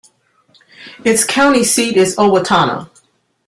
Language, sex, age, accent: English, female, 60-69, United States English